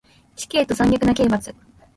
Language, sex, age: Japanese, female, 19-29